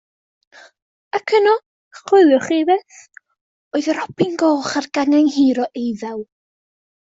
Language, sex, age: Welsh, female, under 19